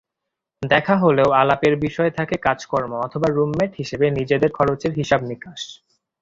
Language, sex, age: Bengali, male, 19-29